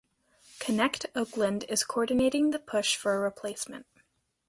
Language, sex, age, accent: English, female, under 19, United States English